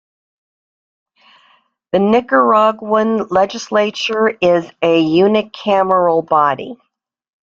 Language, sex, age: English, female, 60-69